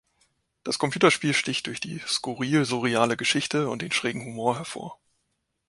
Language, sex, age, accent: German, male, 19-29, Deutschland Deutsch